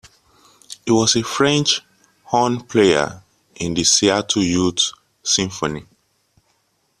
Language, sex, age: English, male, 30-39